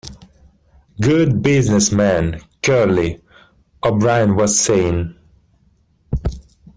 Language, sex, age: English, male, 30-39